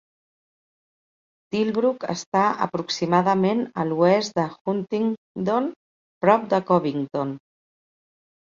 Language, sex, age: Catalan, female, 50-59